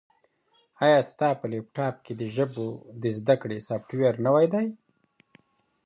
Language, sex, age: Pashto, male, 30-39